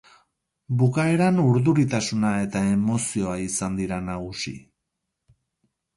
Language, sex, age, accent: Basque, male, 40-49, Mendebalekoa (Araba, Bizkaia, Gipuzkoako mendebaleko herri batzuk)